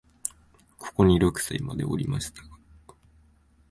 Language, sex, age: Japanese, male, 19-29